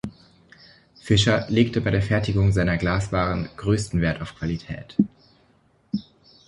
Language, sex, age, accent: German, male, 19-29, Deutschland Deutsch